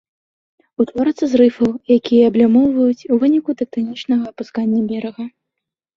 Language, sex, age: Belarusian, female, 19-29